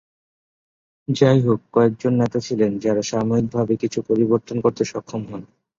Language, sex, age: Bengali, male, 19-29